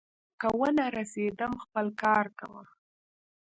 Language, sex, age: Pashto, female, under 19